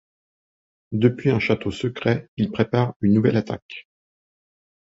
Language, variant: French, Français de métropole